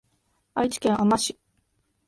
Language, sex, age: Japanese, female, 19-29